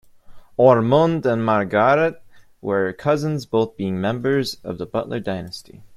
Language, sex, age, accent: English, male, 19-29, United States English